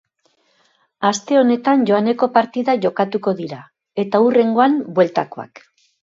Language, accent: Basque, Mendebalekoa (Araba, Bizkaia, Gipuzkoako mendebaleko herri batzuk)